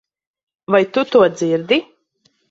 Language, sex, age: Latvian, female, 19-29